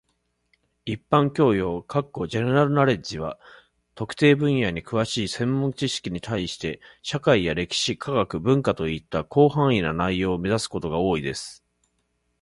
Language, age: Japanese, 40-49